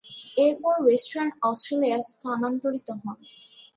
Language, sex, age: Bengali, female, under 19